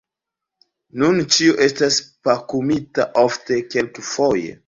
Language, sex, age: Esperanto, male, 19-29